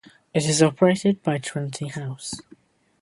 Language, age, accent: English, 19-29, England English